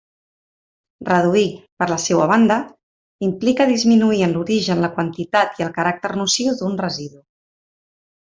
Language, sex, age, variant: Catalan, female, 30-39, Central